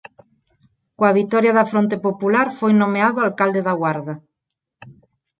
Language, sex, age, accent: Galician, female, 40-49, Neofalante